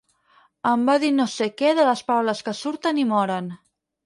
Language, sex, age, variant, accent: Catalan, female, 19-29, Central, central